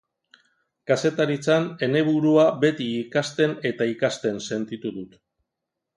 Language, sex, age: Basque, male, 50-59